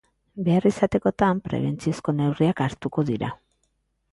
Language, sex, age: Basque, female, 40-49